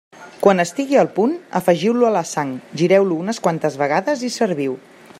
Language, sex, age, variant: Catalan, female, 30-39, Central